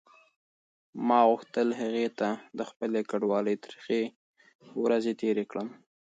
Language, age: Pashto, 19-29